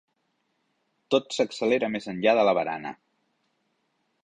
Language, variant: Catalan, Central